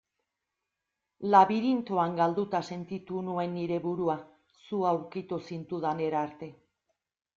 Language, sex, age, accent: Basque, female, 60-69, Erdialdekoa edo Nafarra (Gipuzkoa, Nafarroa)